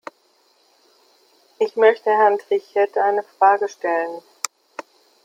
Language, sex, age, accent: German, female, 50-59, Deutschland Deutsch